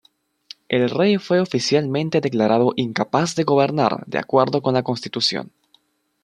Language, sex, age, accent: Spanish, male, 19-29, Andino-Pacífico: Colombia, Perú, Ecuador, oeste de Bolivia y Venezuela andina